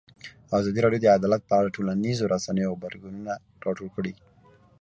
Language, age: Pashto, 19-29